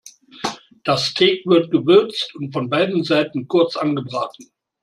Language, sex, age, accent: German, male, 60-69, Deutschland Deutsch